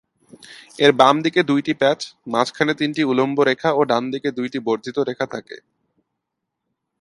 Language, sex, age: Bengali, male, 30-39